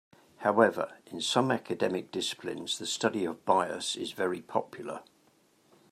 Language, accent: English, England English